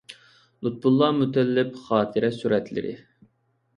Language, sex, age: Uyghur, male, 19-29